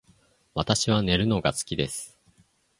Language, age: Japanese, under 19